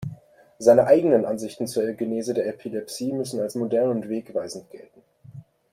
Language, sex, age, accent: German, male, 19-29, Deutschland Deutsch